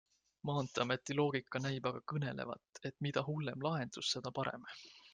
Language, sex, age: Estonian, male, 19-29